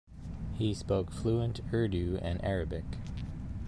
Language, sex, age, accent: English, male, 30-39, United States English